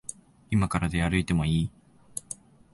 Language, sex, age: Japanese, male, 19-29